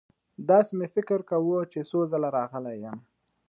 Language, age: Pashto, 19-29